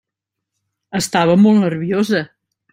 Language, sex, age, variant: Catalan, female, 19-29, Central